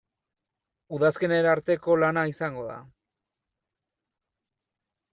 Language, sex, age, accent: Basque, male, 30-39, Erdialdekoa edo Nafarra (Gipuzkoa, Nafarroa)